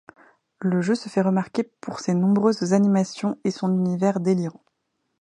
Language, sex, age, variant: French, female, 19-29, Français de métropole